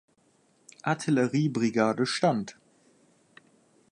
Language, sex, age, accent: German, male, 19-29, Deutschland Deutsch